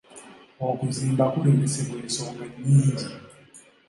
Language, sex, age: Ganda, male, 19-29